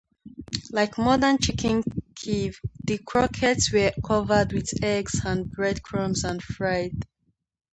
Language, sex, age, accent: English, female, 19-29, England English